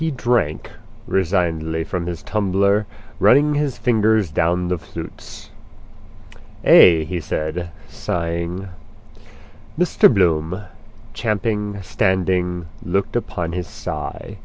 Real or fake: real